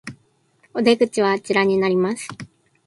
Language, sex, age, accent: Japanese, female, 19-29, 標準語